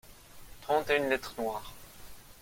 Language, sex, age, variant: French, male, 30-39, Français de métropole